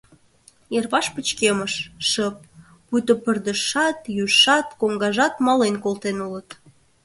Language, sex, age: Mari, female, 19-29